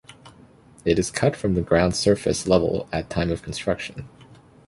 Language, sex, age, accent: English, male, 19-29, Canadian English